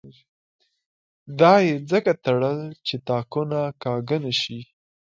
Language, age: Pashto, 19-29